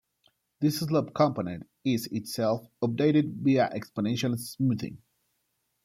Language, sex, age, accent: English, male, 30-39, United States English